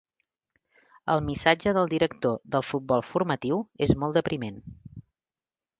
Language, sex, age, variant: Catalan, female, 40-49, Central